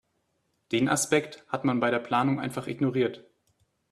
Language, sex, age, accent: German, male, 19-29, Deutschland Deutsch